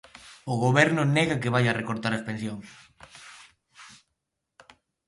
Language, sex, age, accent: Galician, male, 30-39, Oriental (común en zona oriental)